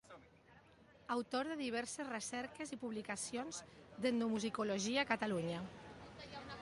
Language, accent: Catalan, valencià